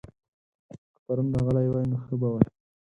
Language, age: Pashto, 19-29